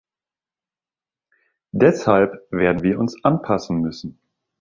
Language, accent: German, Deutschland Deutsch